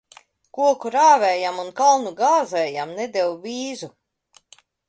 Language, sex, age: Latvian, female, 50-59